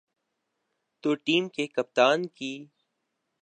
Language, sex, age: Urdu, male, 19-29